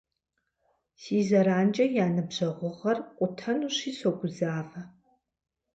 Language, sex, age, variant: Kabardian, female, 40-49, Адыгэбзэ (Къэбэрдей, Кирил, Урысей)